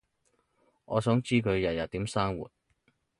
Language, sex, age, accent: Cantonese, male, 30-39, 广州音